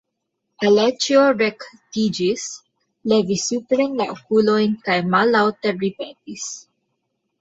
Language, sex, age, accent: Esperanto, female, 19-29, Internacia